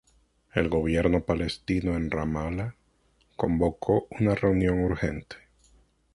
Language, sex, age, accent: Spanish, male, 19-29, Caribe: Cuba, Venezuela, Puerto Rico, República Dominicana, Panamá, Colombia caribeña, México caribeño, Costa del golfo de México